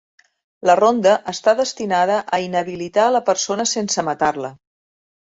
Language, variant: Catalan, Central